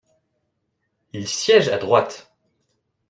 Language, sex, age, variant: French, male, 19-29, Français de métropole